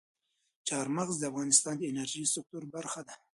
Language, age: Pashto, 30-39